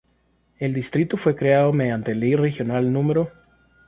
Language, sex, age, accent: Spanish, male, 30-39, América central